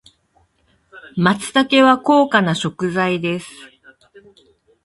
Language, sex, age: Japanese, female, 50-59